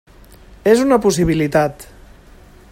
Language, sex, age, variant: Catalan, male, 40-49, Central